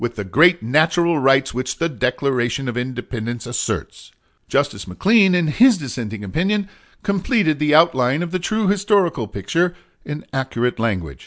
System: none